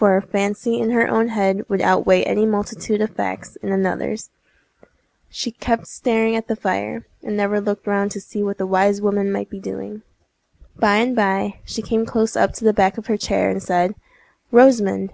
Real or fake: real